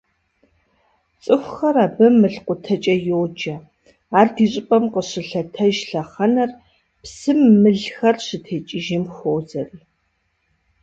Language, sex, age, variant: Kabardian, female, 40-49, Адыгэбзэ (Къэбэрдей, Кирил, Урысей)